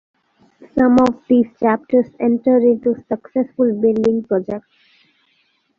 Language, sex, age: English, female, 19-29